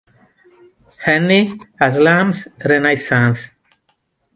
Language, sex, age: Italian, male, 40-49